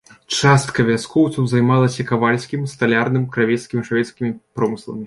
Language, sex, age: Belarusian, male, 19-29